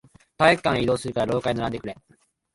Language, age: Japanese, 19-29